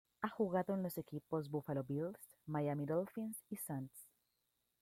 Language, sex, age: Spanish, female, 19-29